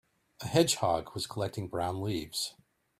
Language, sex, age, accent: English, male, 40-49, United States English